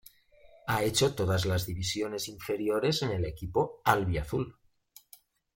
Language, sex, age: Spanish, male, 50-59